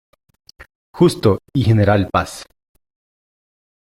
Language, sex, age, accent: Spanish, male, 19-29, Andino-Pacífico: Colombia, Perú, Ecuador, oeste de Bolivia y Venezuela andina